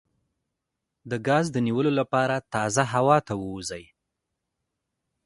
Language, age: Pashto, 19-29